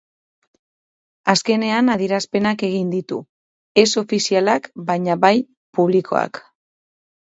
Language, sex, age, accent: Basque, female, 30-39, Mendebalekoa (Araba, Bizkaia, Gipuzkoako mendebaleko herri batzuk)